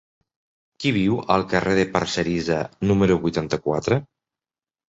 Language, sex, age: Catalan, male, 40-49